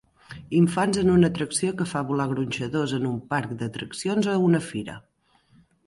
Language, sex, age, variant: Catalan, female, 40-49, Central